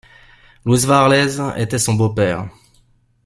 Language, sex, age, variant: French, male, 30-39, Français de métropole